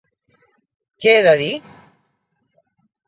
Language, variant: Catalan, Central